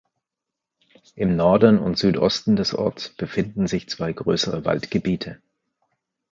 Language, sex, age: German, male, 50-59